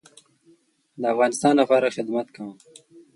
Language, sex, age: Pashto, male, 19-29